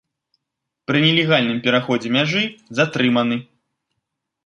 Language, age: Belarusian, 19-29